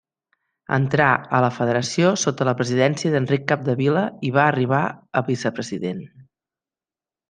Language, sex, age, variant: Catalan, female, 40-49, Central